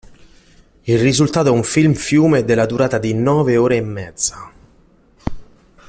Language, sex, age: Italian, male, 40-49